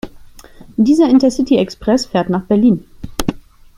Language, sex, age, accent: German, female, 30-39, Deutschland Deutsch